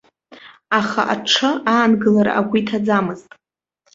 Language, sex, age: Abkhazian, female, 19-29